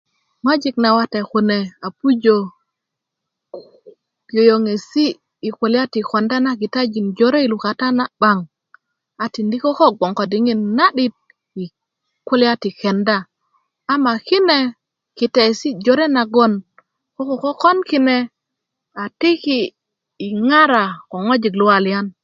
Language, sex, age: Kuku, female, 30-39